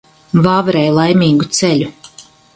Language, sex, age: Latvian, female, 50-59